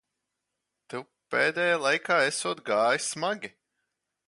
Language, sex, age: Latvian, male, 19-29